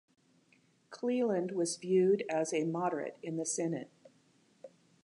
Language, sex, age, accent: English, female, 60-69, United States English